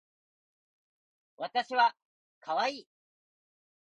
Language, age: Japanese, 19-29